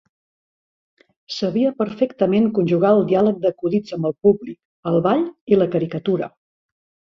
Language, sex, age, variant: Catalan, female, 60-69, Central